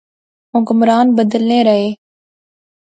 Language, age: Pahari-Potwari, 19-29